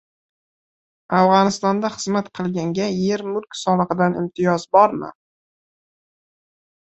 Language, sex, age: Uzbek, male, 19-29